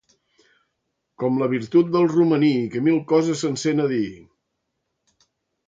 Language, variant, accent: Catalan, Central, central